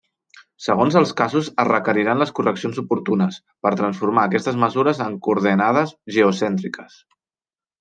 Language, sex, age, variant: Catalan, male, 30-39, Central